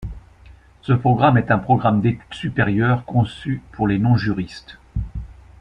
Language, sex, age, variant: French, male, 60-69, Français de métropole